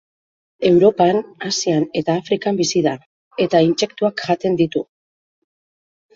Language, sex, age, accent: Basque, female, 50-59, Mendebalekoa (Araba, Bizkaia, Gipuzkoako mendebaleko herri batzuk)